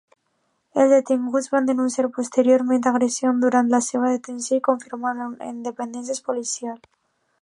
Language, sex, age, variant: Catalan, female, under 19, Alacantí